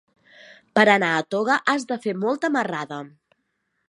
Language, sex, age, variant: Catalan, female, 30-39, Central